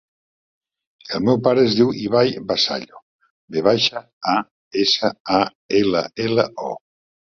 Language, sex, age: Catalan, male, 60-69